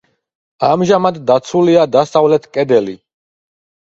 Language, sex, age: Georgian, male, 30-39